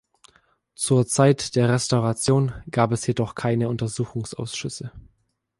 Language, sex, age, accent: German, male, 19-29, Deutschland Deutsch